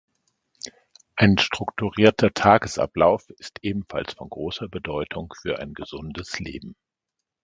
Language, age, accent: German, 50-59, Deutschland Deutsch